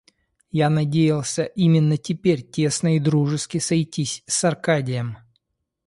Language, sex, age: Russian, male, 30-39